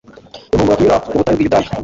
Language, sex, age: Kinyarwanda, male, 19-29